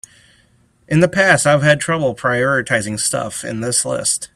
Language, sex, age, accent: English, male, 19-29, United States English